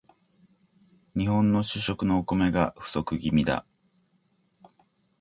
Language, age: Japanese, 40-49